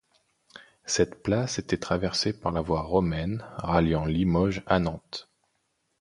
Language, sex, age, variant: French, male, 19-29, Français de métropole